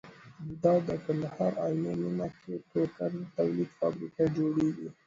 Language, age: Pashto, 19-29